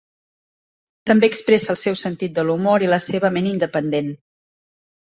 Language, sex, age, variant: Catalan, female, 30-39, Central